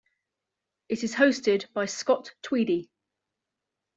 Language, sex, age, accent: English, female, 40-49, England English